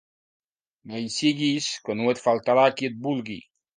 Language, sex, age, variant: Catalan, male, 19-29, Septentrional